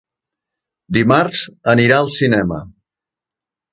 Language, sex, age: Catalan, male, 70-79